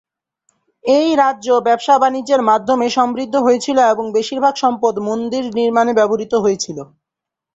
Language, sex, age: Bengali, male, 19-29